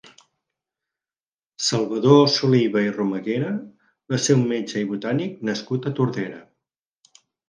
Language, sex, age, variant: Catalan, male, 60-69, Central